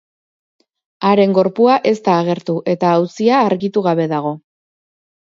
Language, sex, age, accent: Basque, female, 30-39, Erdialdekoa edo Nafarra (Gipuzkoa, Nafarroa)